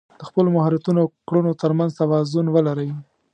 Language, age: Pashto, 30-39